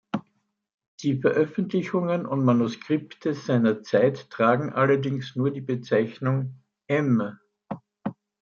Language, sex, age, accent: German, male, 70-79, Österreichisches Deutsch